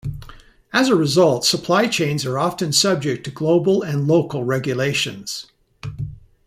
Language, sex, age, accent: English, male, 60-69, United States English